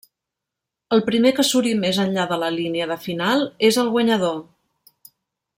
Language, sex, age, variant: Catalan, female, 50-59, Central